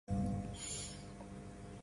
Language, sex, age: Kelabit, female, 70-79